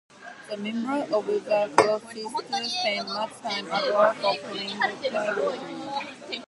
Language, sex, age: English, female, 19-29